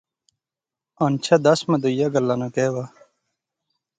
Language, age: Pahari-Potwari, 30-39